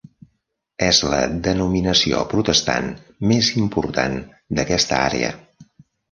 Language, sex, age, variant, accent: Catalan, male, 70-79, Central, central